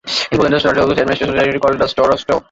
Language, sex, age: English, male, 19-29